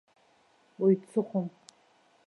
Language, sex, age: Abkhazian, female, 50-59